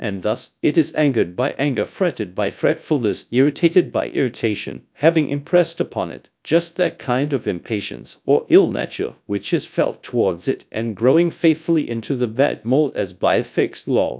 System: TTS, GradTTS